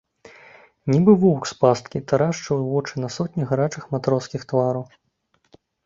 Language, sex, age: Belarusian, male, 30-39